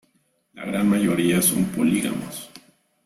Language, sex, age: Spanish, male, 40-49